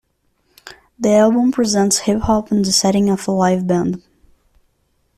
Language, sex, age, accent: English, female, under 19, United States English